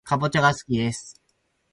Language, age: Japanese, 19-29